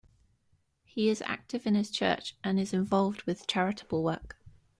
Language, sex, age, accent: English, female, 19-29, England English